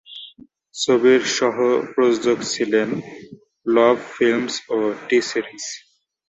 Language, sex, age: Bengali, male, 19-29